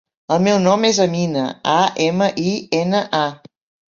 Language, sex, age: Catalan, female, 60-69